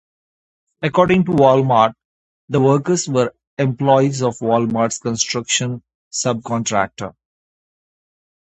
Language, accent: English, India and South Asia (India, Pakistan, Sri Lanka)